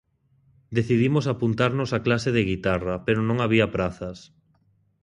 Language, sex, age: Galician, male, 19-29